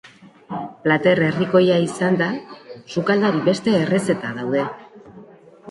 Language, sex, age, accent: Basque, female, 19-29, Mendebalekoa (Araba, Bizkaia, Gipuzkoako mendebaleko herri batzuk)